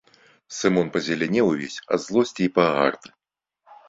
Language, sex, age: Belarusian, male, 40-49